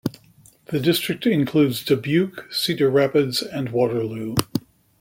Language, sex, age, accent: English, male, 50-59, United States English